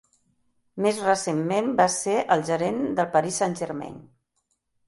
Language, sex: Catalan, female